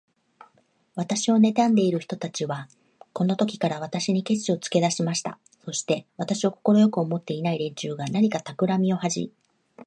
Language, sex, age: Japanese, female, 50-59